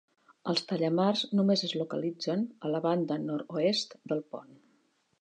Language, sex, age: Catalan, female, 60-69